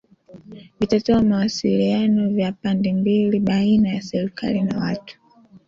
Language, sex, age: Swahili, female, 19-29